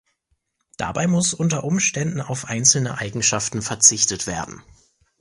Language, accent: German, Deutschland Deutsch